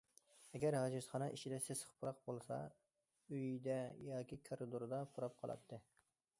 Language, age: Uyghur, 19-29